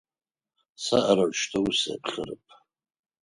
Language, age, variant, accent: Adyghe, 40-49, Адыгабзэ (Кирил, пстэумэ зэдыряе), Кıэмгуй (Çemguy)